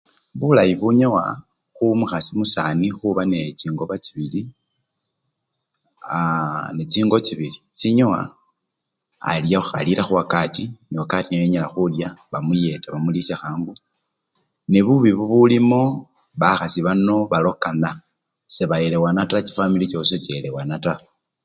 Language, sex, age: Luyia, male, 60-69